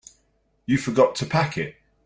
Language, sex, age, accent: English, male, 30-39, England English